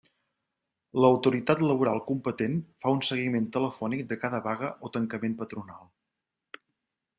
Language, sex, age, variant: Catalan, male, 50-59, Central